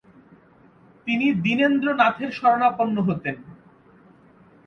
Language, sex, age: Bengali, male, 30-39